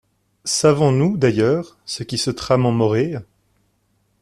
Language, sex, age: French, male, 30-39